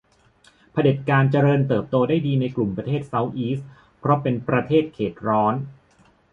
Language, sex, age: Thai, male, 40-49